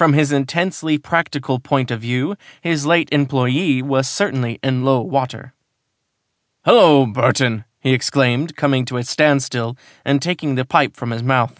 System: none